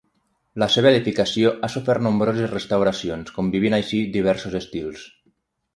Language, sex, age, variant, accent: Catalan, male, 30-39, Nord-Occidental, nord-occidental; Lleidatà